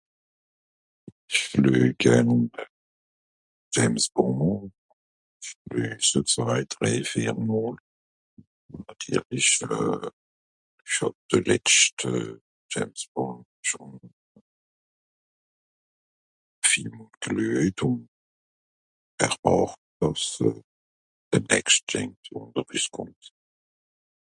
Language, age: Swiss German, 70-79